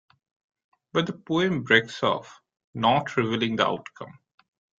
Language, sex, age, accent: English, male, 40-49, India and South Asia (India, Pakistan, Sri Lanka)